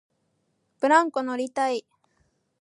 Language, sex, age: Japanese, female, 19-29